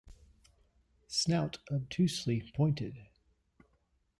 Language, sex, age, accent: English, male, 40-49, United States English